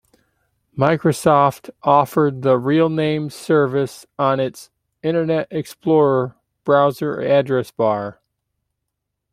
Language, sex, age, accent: English, male, 40-49, United States English